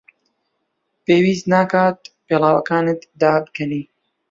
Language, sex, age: Central Kurdish, male, 19-29